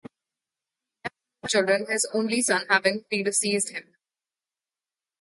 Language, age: English, 19-29